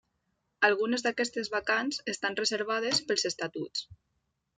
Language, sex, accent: Catalan, female, valencià